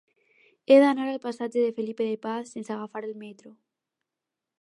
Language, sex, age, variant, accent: Catalan, female, under 19, Alacantí, aprenent (recent, des del castellà)